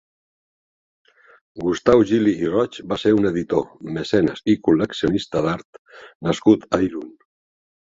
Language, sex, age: Catalan, male, 60-69